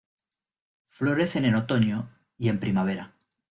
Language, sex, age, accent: Spanish, male, 30-39, España: Centro-Sur peninsular (Madrid, Toledo, Castilla-La Mancha)